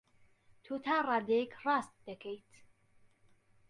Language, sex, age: Central Kurdish, male, 40-49